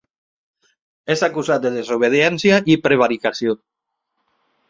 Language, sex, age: Catalan, male, 50-59